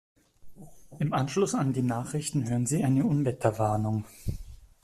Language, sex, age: German, male, 30-39